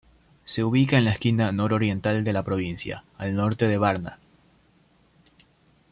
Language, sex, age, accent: Spanish, male, 19-29, Andino-Pacífico: Colombia, Perú, Ecuador, oeste de Bolivia y Venezuela andina